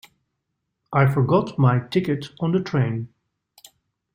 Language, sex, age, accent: English, male, 40-49, England English